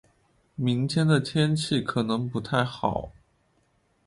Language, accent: Chinese, 出生地：湖北省